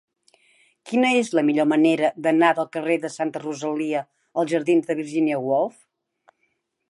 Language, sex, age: Catalan, female, 60-69